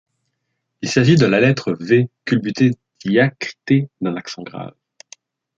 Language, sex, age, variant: French, male, 19-29, Français de métropole